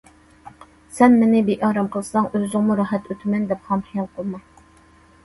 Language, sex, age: Uyghur, female, 30-39